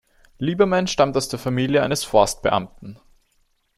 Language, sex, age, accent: German, male, 19-29, Österreichisches Deutsch